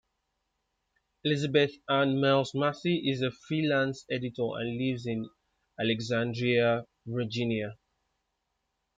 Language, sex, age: English, male, 19-29